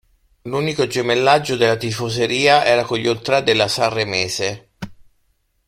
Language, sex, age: Italian, male, 50-59